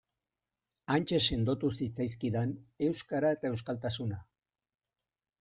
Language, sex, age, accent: Basque, male, 50-59, Erdialdekoa edo Nafarra (Gipuzkoa, Nafarroa)